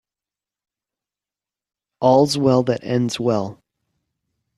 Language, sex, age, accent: English, male, 30-39, United States English